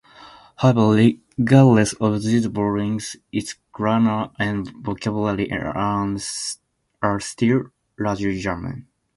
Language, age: English, 19-29